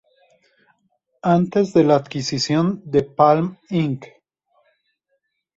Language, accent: Spanish, México